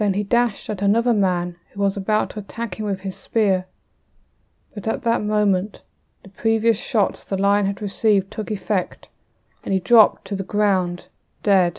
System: none